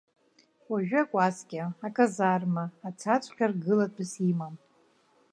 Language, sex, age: Abkhazian, female, 50-59